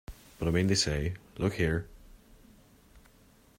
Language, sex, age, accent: English, male, 30-39, Irish English